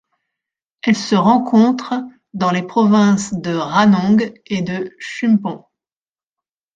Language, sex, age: French, female, 40-49